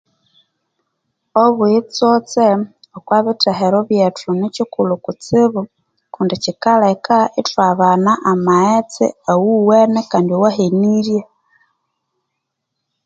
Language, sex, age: Konzo, female, 30-39